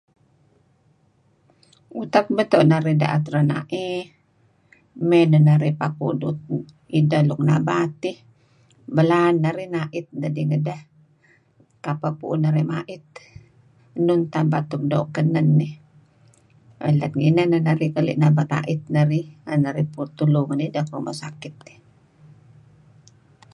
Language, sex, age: Kelabit, female, 60-69